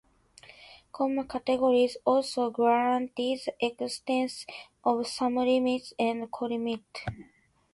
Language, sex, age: English, female, 19-29